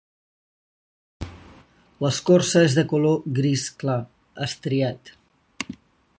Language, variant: Catalan, Nord-Occidental